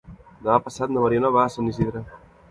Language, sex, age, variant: Catalan, male, 19-29, Central